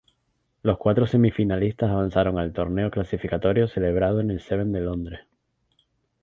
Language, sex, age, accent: Spanish, male, 19-29, España: Islas Canarias